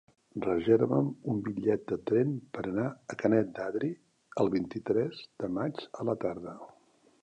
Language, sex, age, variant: Catalan, male, 70-79, Central